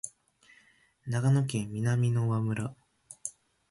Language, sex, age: Japanese, male, 19-29